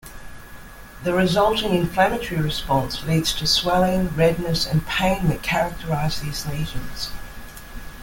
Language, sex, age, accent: English, female, 50-59, Australian English